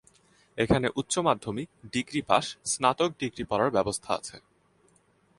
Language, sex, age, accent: Bengali, male, 19-29, প্রমিত